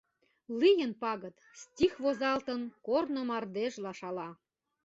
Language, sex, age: Mari, female, 40-49